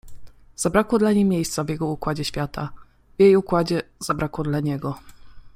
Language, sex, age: Polish, female, 19-29